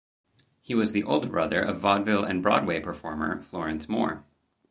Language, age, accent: English, 30-39, United States English